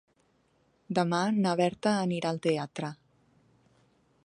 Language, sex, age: Catalan, female, 40-49